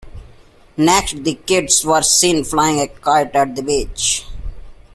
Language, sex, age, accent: English, male, 19-29, India and South Asia (India, Pakistan, Sri Lanka)